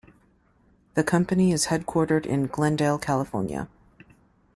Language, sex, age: English, female, 30-39